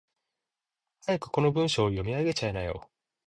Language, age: Japanese, 30-39